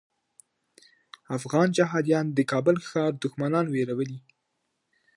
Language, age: Pashto, 19-29